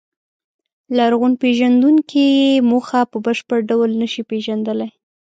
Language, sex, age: Pashto, female, 30-39